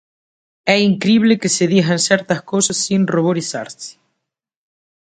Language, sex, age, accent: Galician, female, 30-39, Atlántico (seseo e gheada)